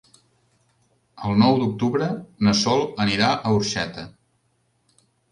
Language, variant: Catalan, Central